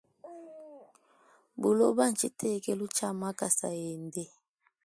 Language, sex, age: Luba-Lulua, female, 19-29